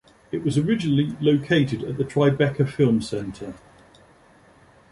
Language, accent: English, England English